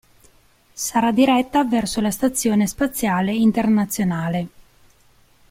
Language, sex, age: Italian, female, 40-49